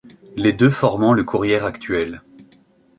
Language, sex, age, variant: French, male, 40-49, Français de métropole